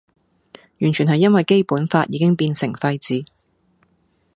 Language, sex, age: Cantonese, female, 40-49